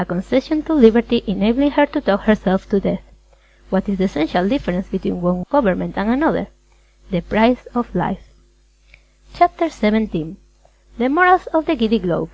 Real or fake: real